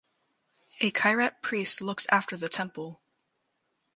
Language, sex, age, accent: English, female, under 19, United States English